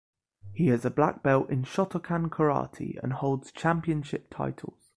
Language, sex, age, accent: English, male, 19-29, England English